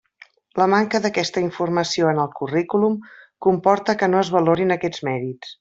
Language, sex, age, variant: Catalan, female, 50-59, Central